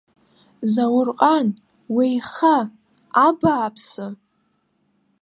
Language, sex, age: Abkhazian, female, under 19